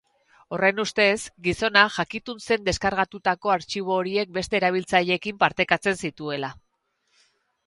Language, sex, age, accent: Basque, female, 40-49, Erdialdekoa edo Nafarra (Gipuzkoa, Nafarroa)